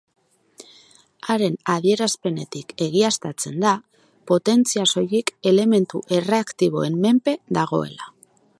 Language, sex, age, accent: Basque, female, 40-49, Mendebalekoa (Araba, Bizkaia, Gipuzkoako mendebaleko herri batzuk)